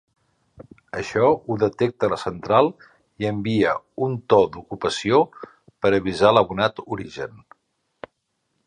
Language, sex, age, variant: Catalan, male, 50-59, Central